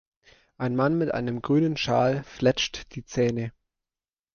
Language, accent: German, Deutschland Deutsch